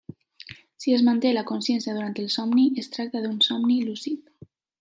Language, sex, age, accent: Catalan, female, 19-29, valencià